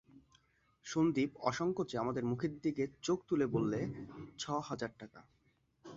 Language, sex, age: Bengali, male, 19-29